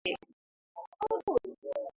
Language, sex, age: Swahili, female, 19-29